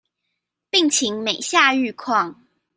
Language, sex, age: Chinese, female, 19-29